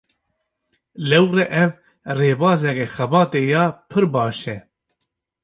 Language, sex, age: Kurdish, male, 30-39